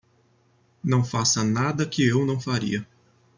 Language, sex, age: Portuguese, male, 19-29